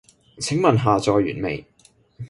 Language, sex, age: Cantonese, male, 19-29